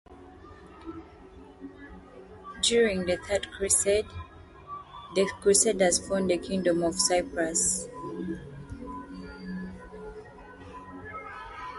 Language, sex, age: English, female, 19-29